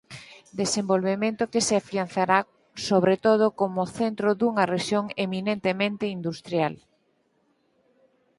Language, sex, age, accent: Galician, female, 50-59, Normativo (estándar)